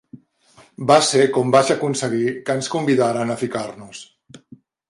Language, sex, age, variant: Catalan, male, 50-59, Central